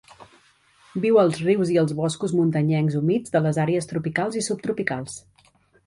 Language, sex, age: Catalan, female, 50-59